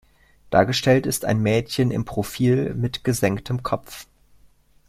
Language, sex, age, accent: German, male, 19-29, Deutschland Deutsch